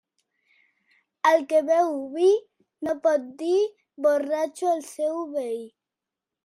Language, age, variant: Catalan, under 19, Central